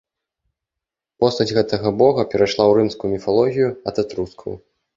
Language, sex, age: Belarusian, male, 19-29